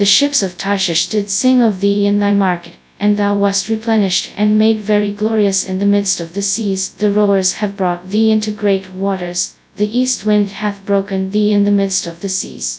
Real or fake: fake